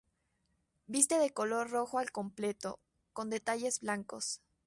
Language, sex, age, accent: Spanish, female, under 19, México